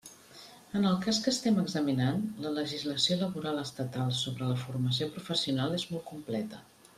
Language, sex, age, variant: Catalan, female, 50-59, Central